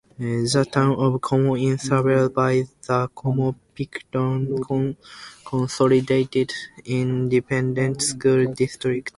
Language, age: English, 19-29